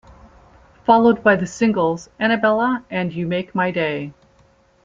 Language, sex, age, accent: English, female, 50-59, United States English